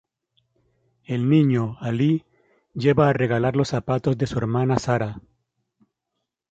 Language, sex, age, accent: Spanish, male, 30-39, España: Centro-Sur peninsular (Madrid, Toledo, Castilla-La Mancha)